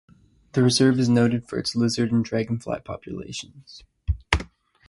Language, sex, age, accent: English, male, 19-29, United States English